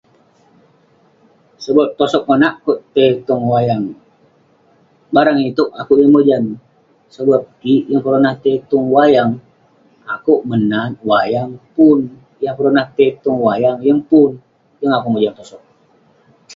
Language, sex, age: Western Penan, male, 19-29